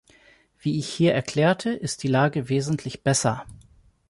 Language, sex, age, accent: German, male, 40-49, Deutschland Deutsch